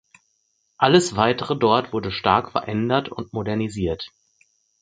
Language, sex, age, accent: German, male, 40-49, Deutschland Deutsch